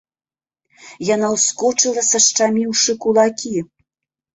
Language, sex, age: Belarusian, female, 50-59